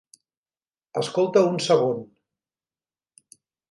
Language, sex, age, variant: Catalan, male, 40-49, Central